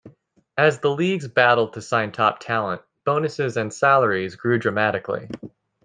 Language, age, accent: English, 19-29, United States English